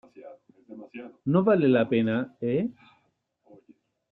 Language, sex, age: Spanish, male, 19-29